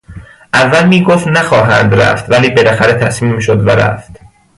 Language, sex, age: Persian, male, 19-29